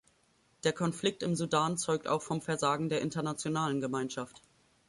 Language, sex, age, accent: German, female, 19-29, Deutschland Deutsch